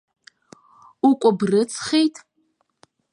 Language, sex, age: Abkhazian, female, 19-29